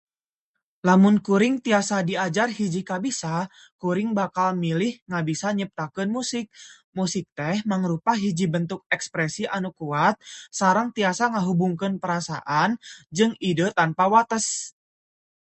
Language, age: Sundanese, 19-29